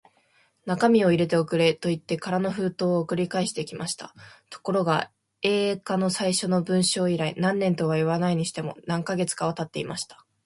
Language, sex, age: Japanese, female, under 19